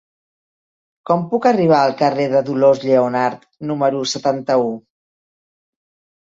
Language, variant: Catalan, Central